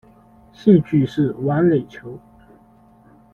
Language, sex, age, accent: Chinese, male, 19-29, 出生地：浙江省